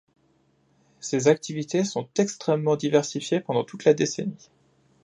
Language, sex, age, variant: French, male, 19-29, Français de métropole